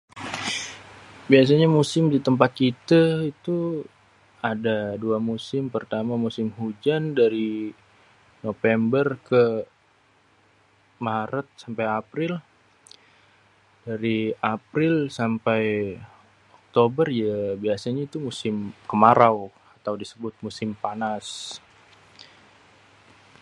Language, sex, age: Betawi, male, 30-39